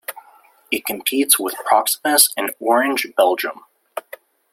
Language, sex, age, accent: English, male, 19-29, United States English